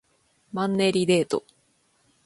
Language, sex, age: Japanese, female, 19-29